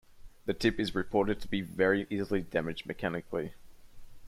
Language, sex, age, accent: English, male, 19-29, Australian English